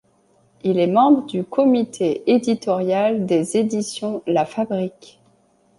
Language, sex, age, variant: French, female, 30-39, Français de métropole